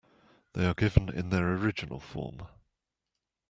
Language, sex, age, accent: English, male, 60-69, England English